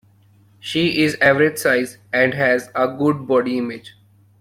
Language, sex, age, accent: English, male, 19-29, India and South Asia (India, Pakistan, Sri Lanka)